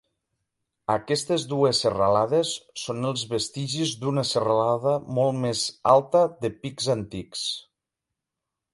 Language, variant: Catalan, Septentrional